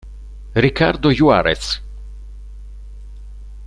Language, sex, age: Italian, male, 60-69